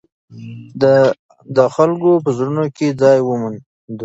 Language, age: Pashto, 19-29